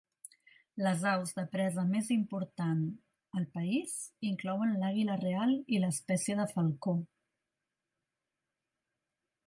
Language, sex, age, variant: Catalan, female, 40-49, Central